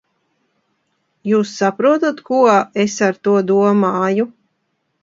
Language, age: Latvian, 40-49